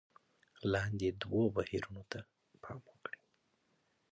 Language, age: Pashto, 19-29